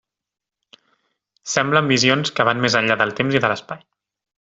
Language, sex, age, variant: Catalan, male, 30-39, Central